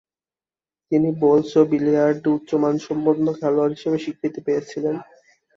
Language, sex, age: Bengali, male, under 19